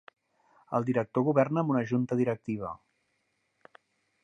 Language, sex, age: Catalan, male, 40-49